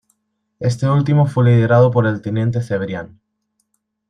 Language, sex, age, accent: Spanish, male, 19-29, España: Centro-Sur peninsular (Madrid, Toledo, Castilla-La Mancha)